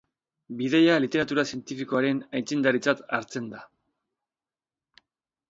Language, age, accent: Basque, 50-59, Erdialdekoa edo Nafarra (Gipuzkoa, Nafarroa)